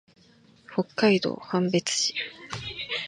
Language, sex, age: Japanese, female, 19-29